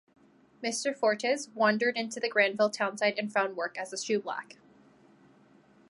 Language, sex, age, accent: English, female, 19-29, Canadian English